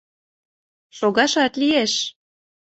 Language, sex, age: Mari, female, 19-29